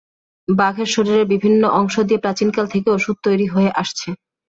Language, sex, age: Bengali, female, 19-29